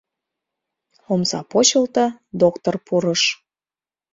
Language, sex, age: Mari, female, 19-29